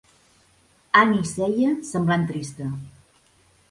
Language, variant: Catalan, Central